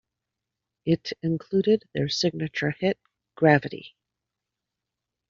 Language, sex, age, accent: English, female, 50-59, United States English